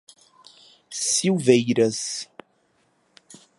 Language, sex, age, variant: Portuguese, male, 19-29, Portuguese (Brasil)